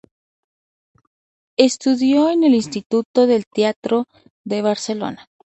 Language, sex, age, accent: Spanish, female, 30-39, México